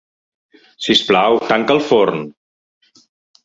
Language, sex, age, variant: Catalan, male, 40-49, Central